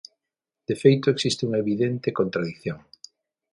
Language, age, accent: Galician, 50-59, Atlántico (seseo e gheada); Normativo (estándar)